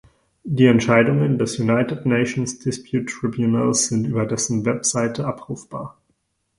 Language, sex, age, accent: German, male, 19-29, Deutschland Deutsch